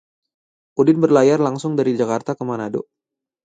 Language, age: Indonesian, 19-29